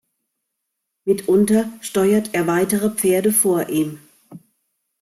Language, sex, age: German, female, 50-59